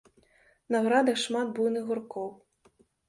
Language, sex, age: Belarusian, female, 19-29